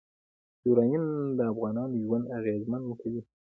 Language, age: Pashto, 19-29